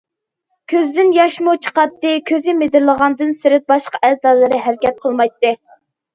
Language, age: Uyghur, under 19